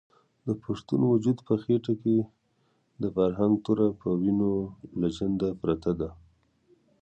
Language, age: Pashto, 19-29